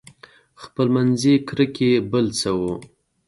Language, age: Pashto, 30-39